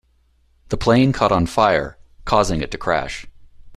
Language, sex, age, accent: English, male, 40-49, United States English